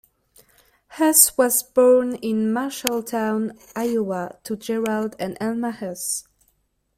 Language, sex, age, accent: English, female, 19-29, England English